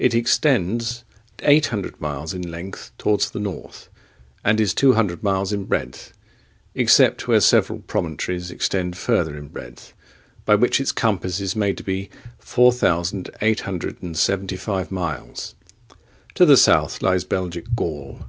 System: none